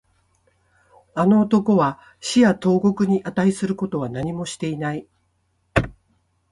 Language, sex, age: Japanese, female, 60-69